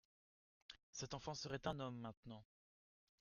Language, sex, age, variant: French, male, 19-29, Français de métropole